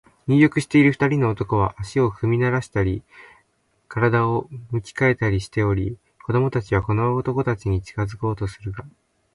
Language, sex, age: Japanese, male, 19-29